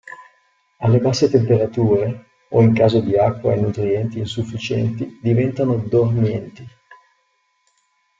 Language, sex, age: Italian, male, 40-49